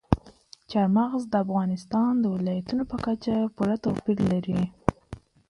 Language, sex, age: Pashto, female, 19-29